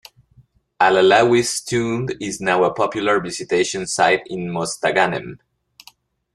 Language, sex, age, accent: English, male, 19-29, United States English